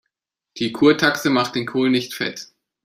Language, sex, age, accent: German, male, 30-39, Deutschland Deutsch